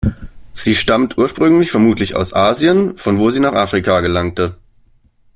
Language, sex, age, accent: German, male, 19-29, Deutschland Deutsch